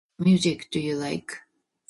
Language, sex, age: English, female, 50-59